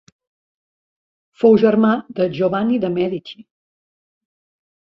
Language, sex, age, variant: Catalan, female, 60-69, Central